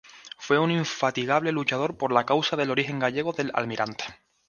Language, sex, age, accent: Spanish, male, 19-29, España: Islas Canarias